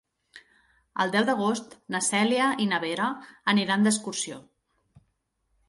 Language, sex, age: Catalan, female, 30-39